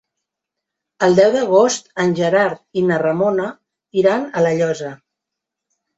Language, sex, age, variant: Catalan, female, 50-59, Central